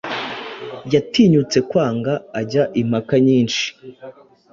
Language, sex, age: Kinyarwanda, male, 19-29